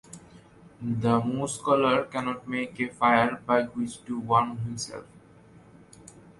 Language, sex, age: English, male, 19-29